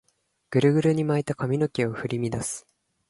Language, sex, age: Japanese, male, 19-29